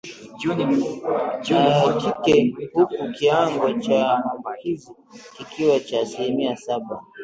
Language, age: Swahili, 19-29